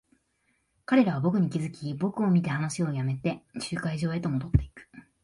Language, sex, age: Japanese, female, 19-29